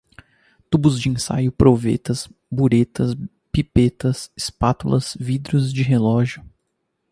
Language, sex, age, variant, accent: Portuguese, male, 19-29, Portuguese (Brasil), Paulista